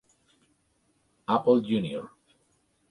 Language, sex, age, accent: Spanish, male, 40-49, Andino-Pacífico: Colombia, Perú, Ecuador, oeste de Bolivia y Venezuela andina